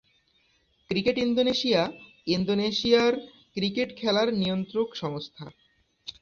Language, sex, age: Bengali, male, 19-29